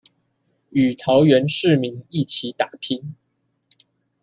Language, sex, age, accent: Chinese, male, 19-29, 出生地：新北市